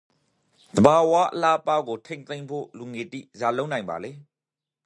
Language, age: Rakhine, 30-39